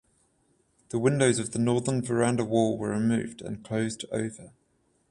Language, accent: English, United States English; Australian English; England English; New Zealand English; Welsh English